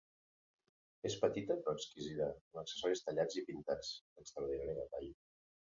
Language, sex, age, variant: Catalan, male, 50-59, Central